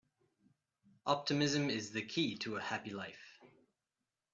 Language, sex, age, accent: English, male, 19-29, United States English